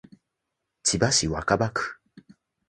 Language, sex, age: Japanese, male, 19-29